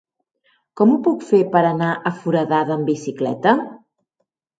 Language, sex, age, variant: Catalan, female, 40-49, Central